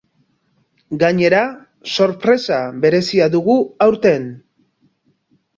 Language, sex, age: Basque, male, 40-49